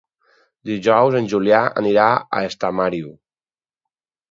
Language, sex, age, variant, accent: Catalan, male, 30-39, Valencià meridional, valencià